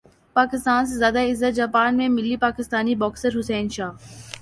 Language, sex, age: Urdu, female, 19-29